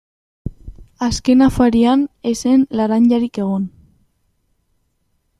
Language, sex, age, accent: Basque, female, under 19, Mendebalekoa (Araba, Bizkaia, Gipuzkoako mendebaleko herri batzuk)